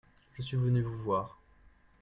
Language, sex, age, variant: French, male, 30-39, Français de métropole